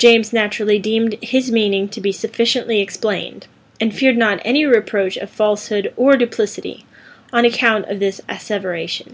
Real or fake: real